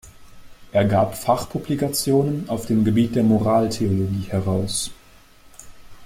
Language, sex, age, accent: German, male, 19-29, Deutschland Deutsch